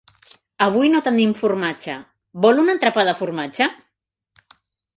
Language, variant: Catalan, Central